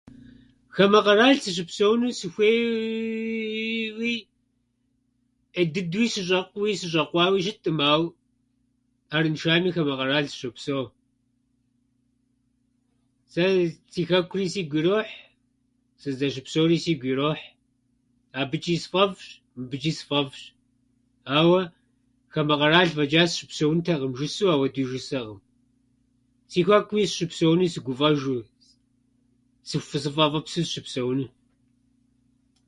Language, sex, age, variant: Kabardian, male, 50-59, Адыгэбзэ (Къэбэрдей, Кирил, псоми зэдай)